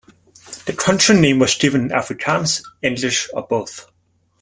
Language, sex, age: English, male, 19-29